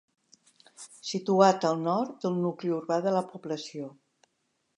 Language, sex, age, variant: Catalan, female, 60-69, Central